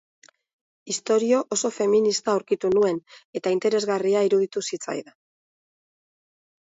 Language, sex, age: Basque, female, 50-59